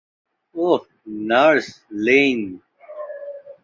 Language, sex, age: Bengali, male, 19-29